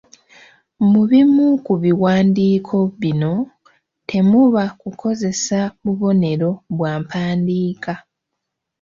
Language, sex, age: Ganda, female, 19-29